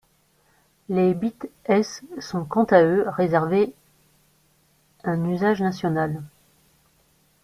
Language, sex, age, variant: French, female, 40-49, Français de métropole